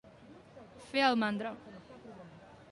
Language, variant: Catalan, Central